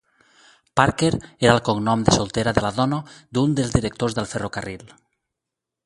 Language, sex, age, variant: Catalan, male, 40-49, Valencià meridional